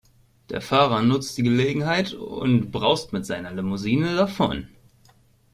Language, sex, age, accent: German, male, 30-39, Deutschland Deutsch